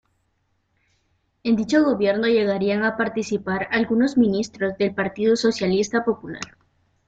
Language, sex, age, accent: Spanish, female, 19-29, América central